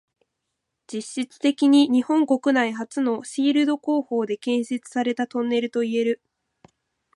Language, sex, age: Japanese, female, 19-29